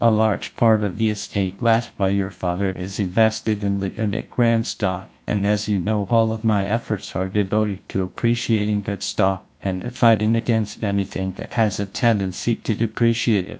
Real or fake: fake